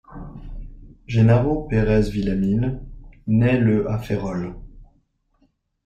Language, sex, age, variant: French, male, 30-39, Français de métropole